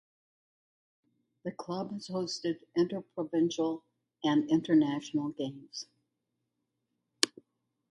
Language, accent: English, United States English